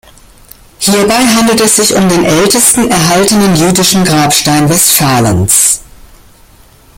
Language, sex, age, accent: German, female, 60-69, Deutschland Deutsch